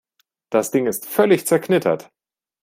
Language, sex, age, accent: German, male, 19-29, Deutschland Deutsch